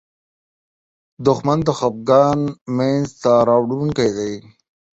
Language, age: Pashto, 30-39